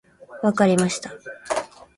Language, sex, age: Japanese, female, 19-29